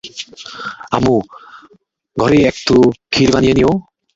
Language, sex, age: Bengali, male, 19-29